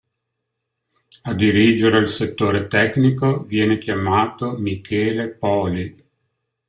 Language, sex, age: Italian, male, 60-69